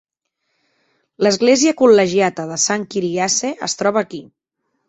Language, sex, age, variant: Catalan, female, 30-39, Central